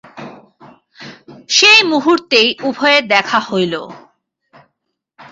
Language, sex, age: Bengali, female, 19-29